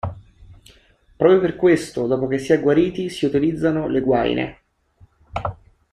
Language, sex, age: Italian, male, 30-39